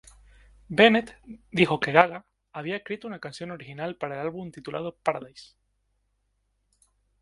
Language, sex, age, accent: Spanish, male, 19-29, España: Islas Canarias